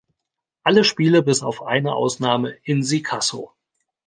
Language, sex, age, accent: German, male, 40-49, Deutschland Deutsch